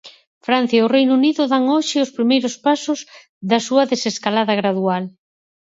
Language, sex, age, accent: Galician, female, 50-59, Central (gheada)